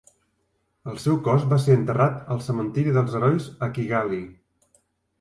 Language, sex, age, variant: Catalan, male, 40-49, Central